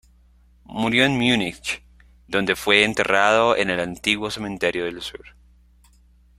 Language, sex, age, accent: Spanish, male, 19-29, Andino-Pacífico: Colombia, Perú, Ecuador, oeste de Bolivia y Venezuela andina